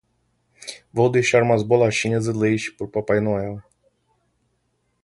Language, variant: Portuguese, Portuguese (Brasil)